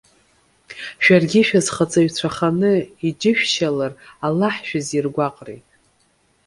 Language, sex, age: Abkhazian, female, 40-49